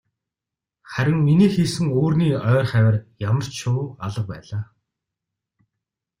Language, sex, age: Mongolian, male, 30-39